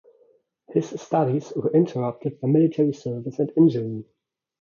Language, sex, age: English, male, 30-39